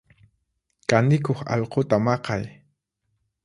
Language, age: Puno Quechua, 30-39